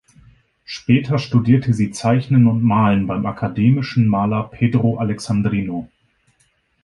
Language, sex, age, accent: German, male, 30-39, Deutschland Deutsch